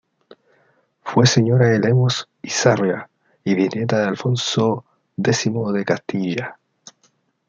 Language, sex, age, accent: Spanish, male, 19-29, Chileno: Chile, Cuyo